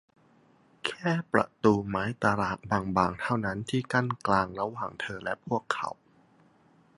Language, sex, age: Thai, male, 30-39